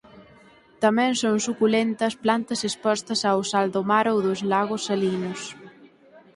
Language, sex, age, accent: Galician, female, 19-29, Atlántico (seseo e gheada)